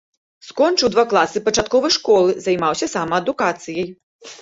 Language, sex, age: Belarusian, female, 40-49